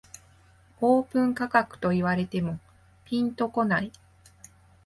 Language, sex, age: Japanese, female, 30-39